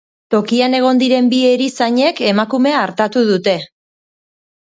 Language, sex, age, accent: Basque, female, 40-49, Mendebalekoa (Araba, Bizkaia, Gipuzkoako mendebaleko herri batzuk)